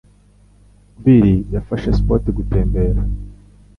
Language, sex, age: Kinyarwanda, male, 19-29